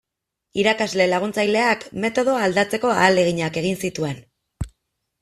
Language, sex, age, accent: Basque, female, 30-39, Erdialdekoa edo Nafarra (Gipuzkoa, Nafarroa)